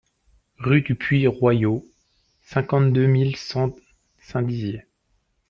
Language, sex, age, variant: French, male, 30-39, Français de métropole